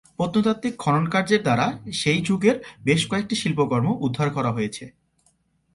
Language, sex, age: Bengali, male, 19-29